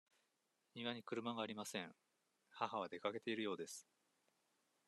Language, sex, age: Japanese, male, 40-49